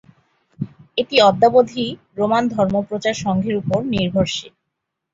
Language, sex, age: Bengali, female, 19-29